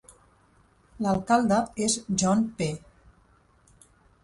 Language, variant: Catalan, Central